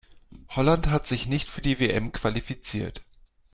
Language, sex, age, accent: German, male, 40-49, Deutschland Deutsch